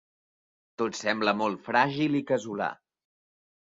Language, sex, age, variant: Catalan, male, 19-29, Central